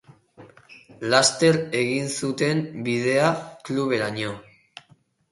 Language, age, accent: Basque, under 19, Erdialdekoa edo Nafarra (Gipuzkoa, Nafarroa)